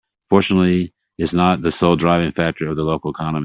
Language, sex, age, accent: English, male, 50-59, United States English